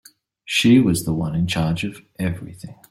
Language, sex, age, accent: English, male, 30-39, Australian English